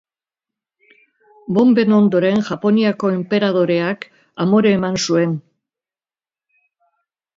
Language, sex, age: Basque, female, 70-79